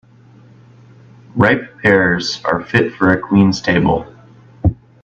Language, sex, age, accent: English, male, 19-29, United States English